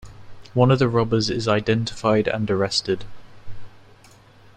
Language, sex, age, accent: English, male, under 19, England English